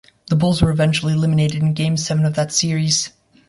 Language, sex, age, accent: English, male, 19-29, United States English